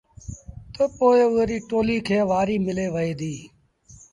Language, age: Sindhi Bhil, 40-49